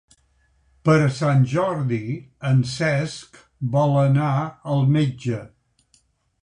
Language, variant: Catalan, Central